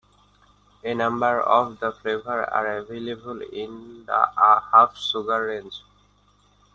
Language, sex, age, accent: English, male, 19-29, India and South Asia (India, Pakistan, Sri Lanka)